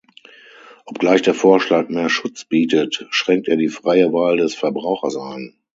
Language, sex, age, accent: German, male, 50-59, Deutschland Deutsch